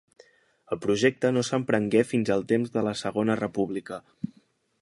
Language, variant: Catalan, Central